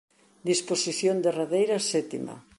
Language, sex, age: Galician, female, 60-69